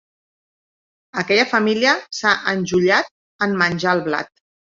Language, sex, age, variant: Catalan, female, 40-49, Central